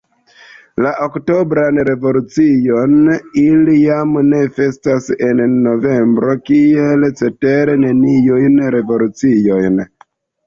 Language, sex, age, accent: Esperanto, male, 30-39, Internacia